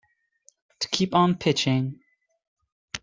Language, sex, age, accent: English, male, 30-39, England English